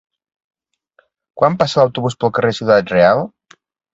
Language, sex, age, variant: Catalan, male, 50-59, Central